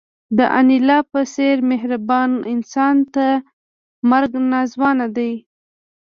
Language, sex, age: Pashto, female, 19-29